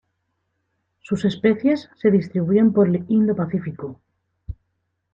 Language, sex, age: Spanish, female, 30-39